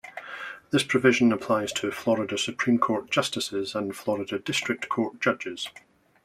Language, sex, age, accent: English, male, 40-49, Scottish English